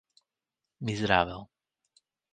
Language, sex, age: Portuguese, male, 40-49